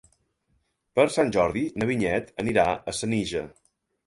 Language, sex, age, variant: Catalan, male, 40-49, Central